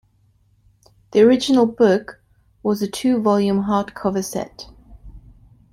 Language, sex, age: English, female, 30-39